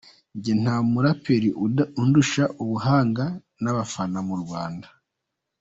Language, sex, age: Kinyarwanda, male, 19-29